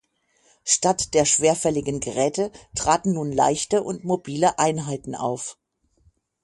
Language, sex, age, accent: German, female, 50-59, Deutschland Deutsch